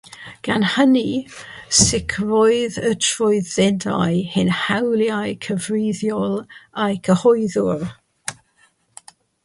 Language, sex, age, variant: Welsh, female, 60-69, South-Western Welsh